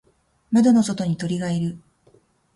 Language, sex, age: Japanese, female, 40-49